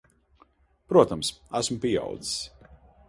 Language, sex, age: Latvian, male, 40-49